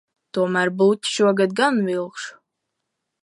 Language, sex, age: Latvian, female, under 19